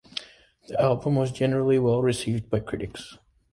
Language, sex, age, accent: English, male, 19-29, United States English